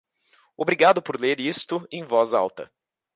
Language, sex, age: Portuguese, male, 19-29